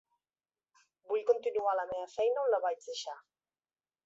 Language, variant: Catalan, Nord-Occidental